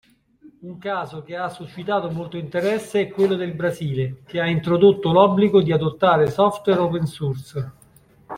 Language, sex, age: Italian, male, 50-59